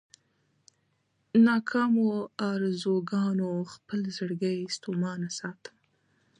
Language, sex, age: Pashto, female, 19-29